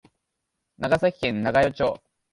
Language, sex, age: Japanese, male, 19-29